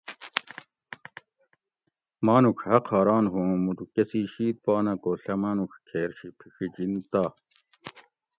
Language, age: Gawri, 40-49